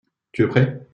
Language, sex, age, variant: French, male, 40-49, Français de métropole